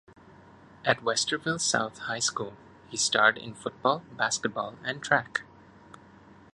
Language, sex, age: English, male, 30-39